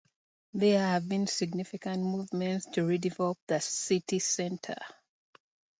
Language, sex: English, female